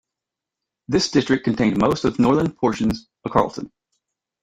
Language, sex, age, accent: English, male, 40-49, United States English